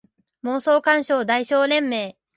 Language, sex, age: Japanese, female, 19-29